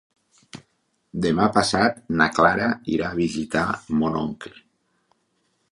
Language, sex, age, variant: Catalan, male, 40-49, Nord-Occidental